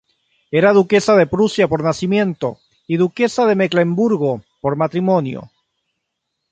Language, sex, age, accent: Spanish, male, 40-49, Chileno: Chile, Cuyo